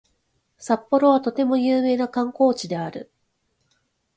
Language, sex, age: Japanese, female, 30-39